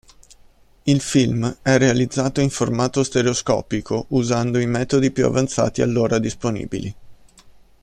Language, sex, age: Italian, male, 30-39